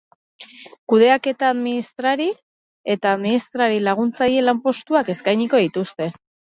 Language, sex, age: Basque, female, 40-49